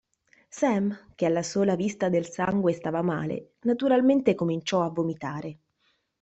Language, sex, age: Italian, female, 30-39